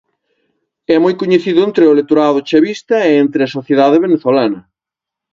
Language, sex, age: Galician, male, 40-49